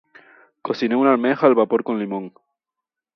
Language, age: Spanish, 19-29